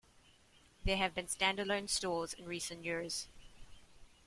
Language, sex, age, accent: English, female, 19-29, Southern African (South Africa, Zimbabwe, Namibia)